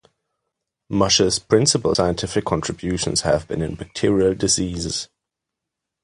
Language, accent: English, German